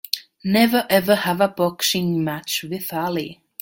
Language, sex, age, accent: English, female, 19-29, England English